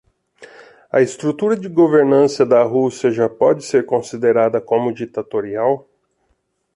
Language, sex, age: Portuguese, male, 40-49